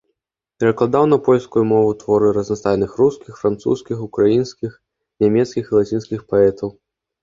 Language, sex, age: Belarusian, male, 19-29